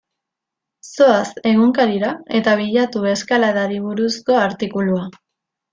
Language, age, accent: Basque, 19-29, Erdialdekoa edo Nafarra (Gipuzkoa, Nafarroa)